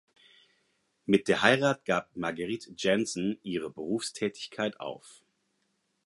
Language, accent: German, Deutschland Deutsch